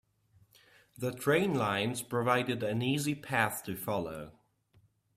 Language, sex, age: English, male, 19-29